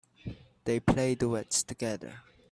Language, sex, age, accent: English, male, under 19, Malaysian English